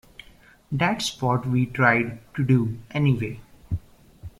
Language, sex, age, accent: English, male, under 19, India and South Asia (India, Pakistan, Sri Lanka)